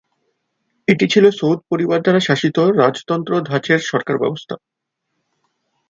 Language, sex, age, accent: Bengali, male, 30-39, Native